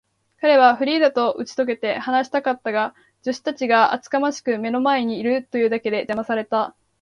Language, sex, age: Japanese, female, 19-29